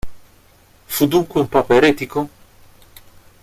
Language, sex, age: Italian, male, 40-49